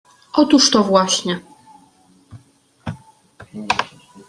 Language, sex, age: Polish, female, 19-29